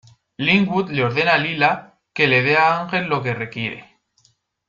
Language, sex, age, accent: Spanish, male, 19-29, España: Centro-Sur peninsular (Madrid, Toledo, Castilla-La Mancha)